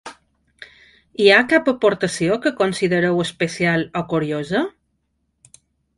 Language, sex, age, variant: Catalan, female, 40-49, Balear